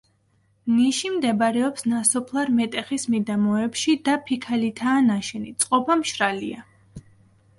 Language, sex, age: Georgian, female, 19-29